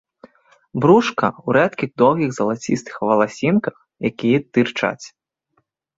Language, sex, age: Belarusian, male, under 19